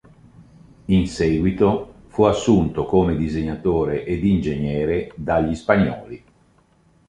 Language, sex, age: Italian, male, 60-69